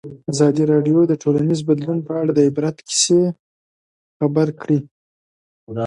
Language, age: Pashto, 30-39